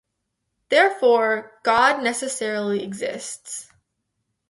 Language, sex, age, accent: English, female, under 19, United States English